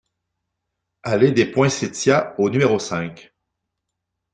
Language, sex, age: French, male, 40-49